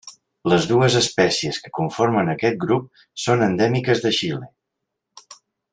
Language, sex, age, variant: Catalan, male, 40-49, Central